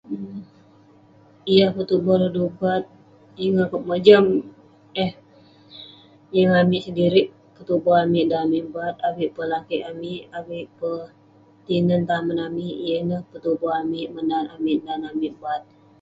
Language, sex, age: Western Penan, female, 19-29